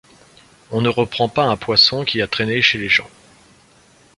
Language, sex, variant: French, male, Français de métropole